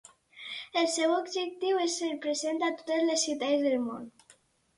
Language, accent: Catalan, valencià